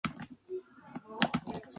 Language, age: Basque, under 19